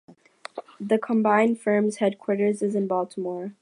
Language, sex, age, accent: English, female, under 19, United States English